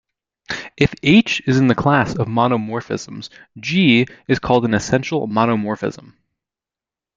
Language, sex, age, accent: English, male, under 19, United States English